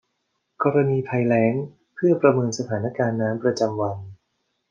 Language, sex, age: Thai, male, 40-49